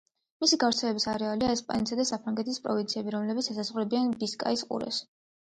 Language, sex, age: Georgian, female, 19-29